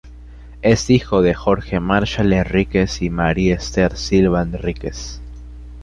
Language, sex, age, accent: Spanish, male, under 19, Andino-Pacífico: Colombia, Perú, Ecuador, oeste de Bolivia y Venezuela andina